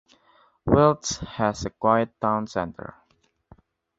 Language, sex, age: English, male, under 19